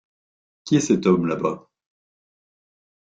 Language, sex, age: French, male, 60-69